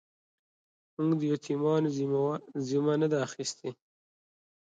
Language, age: Pashto, 30-39